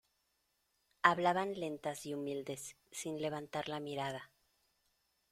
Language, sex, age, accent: Spanish, female, 40-49, México